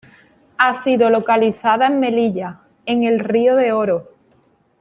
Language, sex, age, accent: Spanish, female, 19-29, España: Sur peninsular (Andalucia, Extremadura, Murcia)